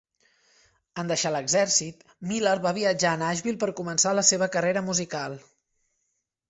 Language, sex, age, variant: Catalan, male, 19-29, Central